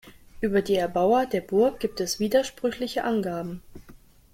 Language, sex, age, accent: German, female, 19-29, Deutschland Deutsch